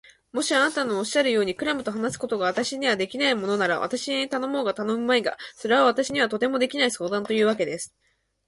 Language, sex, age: Japanese, female, under 19